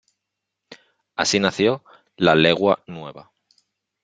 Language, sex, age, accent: Spanish, male, 30-39, España: Norte peninsular (Asturias, Castilla y León, Cantabria, País Vasco, Navarra, Aragón, La Rioja, Guadalajara, Cuenca)